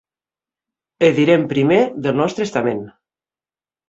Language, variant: Catalan, Nord-Occidental